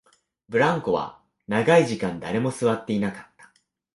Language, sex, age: Japanese, male, 19-29